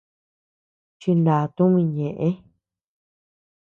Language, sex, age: Tepeuxila Cuicatec, female, 19-29